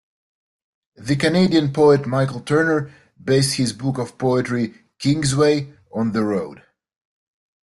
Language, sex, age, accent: English, male, 30-39, United States English